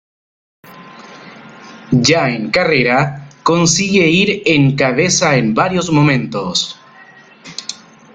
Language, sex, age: Spanish, male, 30-39